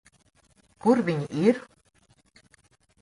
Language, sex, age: Latvian, female, 50-59